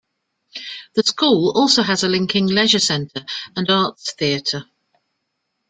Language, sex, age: English, female, 50-59